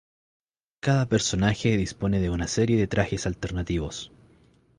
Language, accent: Spanish, Chileno: Chile, Cuyo